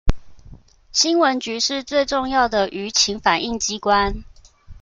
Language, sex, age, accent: Chinese, female, 19-29, 出生地：新北市